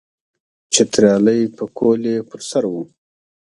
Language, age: Pashto, 40-49